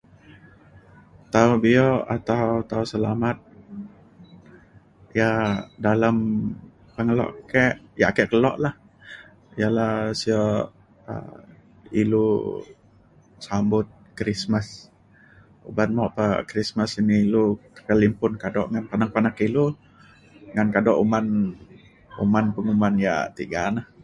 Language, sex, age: Mainstream Kenyah, male, 30-39